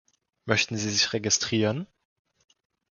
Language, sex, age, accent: German, male, under 19, Deutschland Deutsch